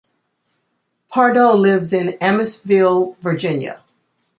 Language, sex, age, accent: English, female, 60-69, United States English